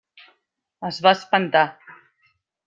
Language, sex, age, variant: Catalan, female, 50-59, Central